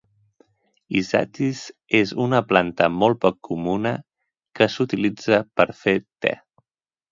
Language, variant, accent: Catalan, Central, central